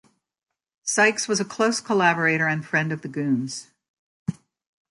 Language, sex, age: English, female, 60-69